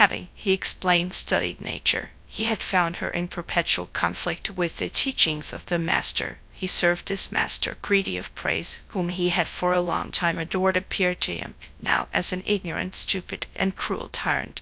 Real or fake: fake